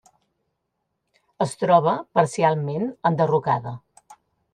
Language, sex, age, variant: Catalan, female, 50-59, Central